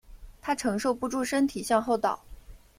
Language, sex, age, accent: Chinese, female, 30-39, 出生地：上海市